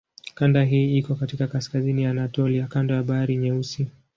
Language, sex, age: Swahili, male, 19-29